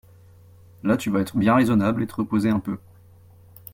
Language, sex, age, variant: French, male, 30-39, Français de métropole